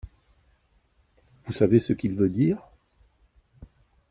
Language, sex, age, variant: French, male, 50-59, Français de métropole